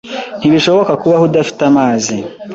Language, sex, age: Kinyarwanda, male, 19-29